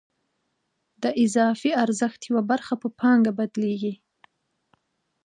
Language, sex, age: Pashto, female, 19-29